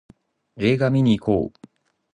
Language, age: Japanese, 30-39